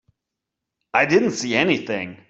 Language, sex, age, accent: English, male, 30-39, United States English